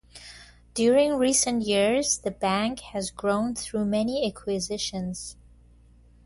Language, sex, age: English, female, 30-39